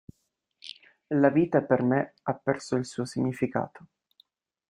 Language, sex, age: Italian, male, 19-29